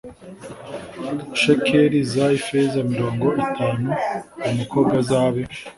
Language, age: Kinyarwanda, 30-39